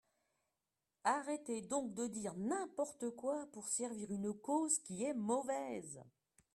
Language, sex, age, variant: French, female, 60-69, Français de métropole